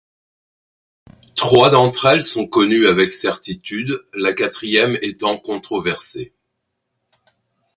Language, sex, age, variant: French, male, 60-69, Français de métropole